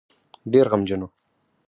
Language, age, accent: Pashto, 19-29, معیاري پښتو